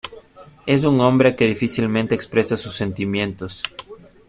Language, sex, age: Spanish, male, 30-39